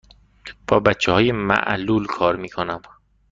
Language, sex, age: Persian, male, 19-29